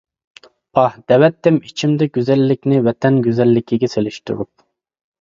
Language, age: Uyghur, 19-29